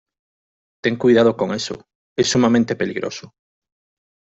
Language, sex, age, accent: Spanish, male, 40-49, España: Norte peninsular (Asturias, Castilla y León, Cantabria, País Vasco, Navarra, Aragón, La Rioja, Guadalajara, Cuenca)